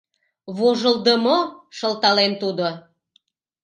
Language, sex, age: Mari, female, 40-49